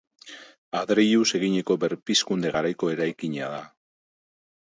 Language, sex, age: Basque, male, 50-59